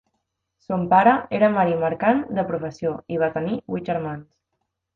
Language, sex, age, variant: Catalan, female, 30-39, Central